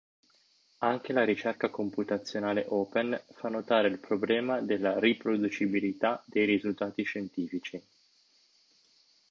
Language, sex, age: Italian, male, 30-39